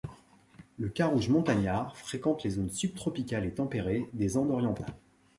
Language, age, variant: French, 40-49, Français de métropole